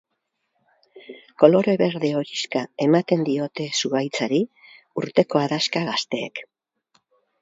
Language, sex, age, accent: Basque, female, 70-79, Mendebalekoa (Araba, Bizkaia, Gipuzkoako mendebaleko herri batzuk)